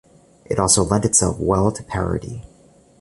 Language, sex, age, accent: English, male, 19-29, United States English